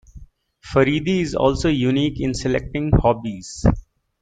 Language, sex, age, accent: English, male, 19-29, United States English